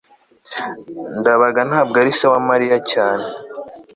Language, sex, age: Kinyarwanda, male, 19-29